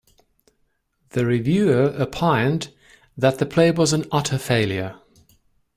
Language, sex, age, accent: English, male, 40-49, England English